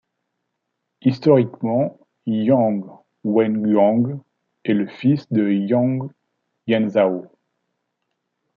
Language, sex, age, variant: French, male, 40-49, Français de métropole